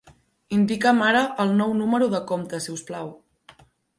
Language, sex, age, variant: Catalan, female, 19-29, Central